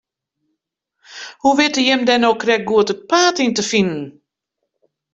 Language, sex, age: Western Frisian, female, 60-69